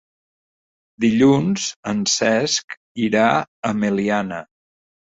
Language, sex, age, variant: Catalan, male, 60-69, Central